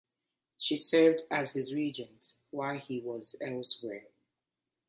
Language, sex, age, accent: English, female, 30-39, England English